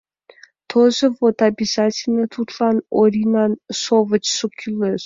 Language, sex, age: Mari, female, 19-29